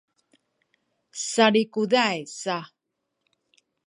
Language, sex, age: Sakizaya, female, 50-59